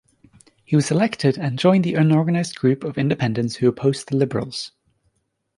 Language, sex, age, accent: English, female, 19-29, Irish English